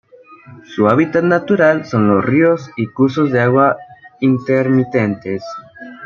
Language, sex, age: Spanish, male, under 19